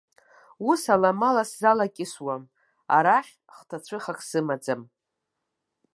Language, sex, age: Abkhazian, female, 50-59